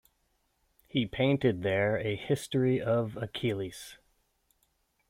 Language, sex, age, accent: English, male, 30-39, United States English